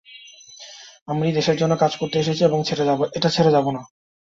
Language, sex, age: Bengali, male, 19-29